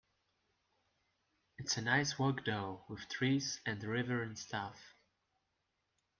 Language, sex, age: English, male, 19-29